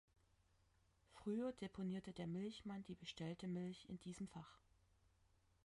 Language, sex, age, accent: German, female, 30-39, Deutschland Deutsch